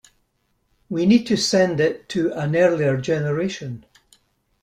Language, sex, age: English, male, 70-79